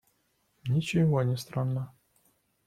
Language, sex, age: Russian, male, 19-29